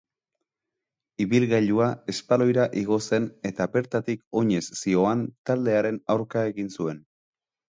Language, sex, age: Basque, male, 30-39